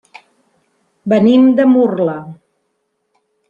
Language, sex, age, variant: Catalan, female, 50-59, Central